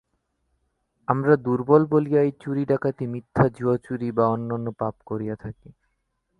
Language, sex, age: Bengali, male, 19-29